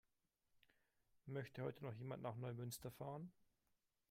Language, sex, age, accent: German, male, 30-39, Deutschland Deutsch